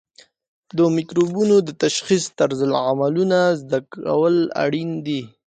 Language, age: Pashto, 19-29